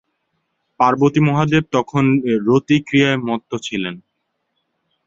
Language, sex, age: Bengali, male, 19-29